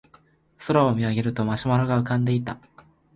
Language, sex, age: Japanese, male, under 19